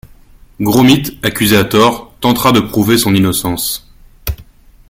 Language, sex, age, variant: French, male, 30-39, Français de métropole